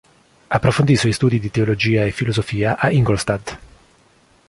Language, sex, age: Italian, male, 19-29